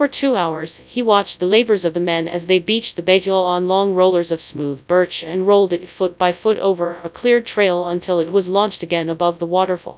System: TTS, FastPitch